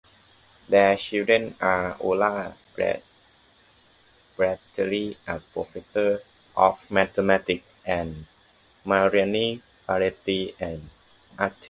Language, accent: English, India and South Asia (India, Pakistan, Sri Lanka)